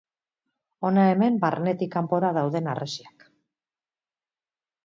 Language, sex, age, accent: Basque, female, 50-59, Mendebalekoa (Araba, Bizkaia, Gipuzkoako mendebaleko herri batzuk)